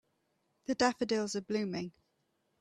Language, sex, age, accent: English, female, 30-39, England English